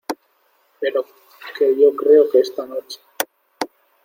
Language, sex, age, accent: Spanish, male, 19-29, España: Norte peninsular (Asturias, Castilla y León, Cantabria, País Vasco, Navarra, Aragón, La Rioja, Guadalajara, Cuenca)